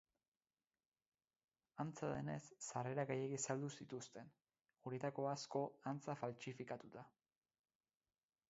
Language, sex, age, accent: Basque, male, 30-39, Mendebalekoa (Araba, Bizkaia, Gipuzkoako mendebaleko herri batzuk)